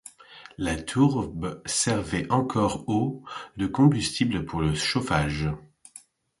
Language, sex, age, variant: French, male, 40-49, Français de métropole